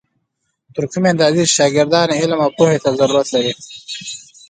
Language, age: Pashto, 19-29